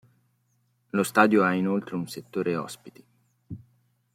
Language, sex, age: Italian, male, 30-39